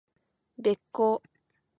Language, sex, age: Japanese, female, 19-29